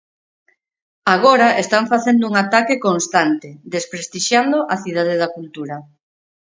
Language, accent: Galician, Normativo (estándar)